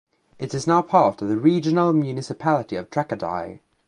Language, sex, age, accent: English, male, under 19, England English